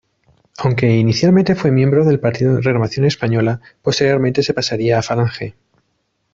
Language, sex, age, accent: Spanish, male, 40-49, España: Centro-Sur peninsular (Madrid, Toledo, Castilla-La Mancha)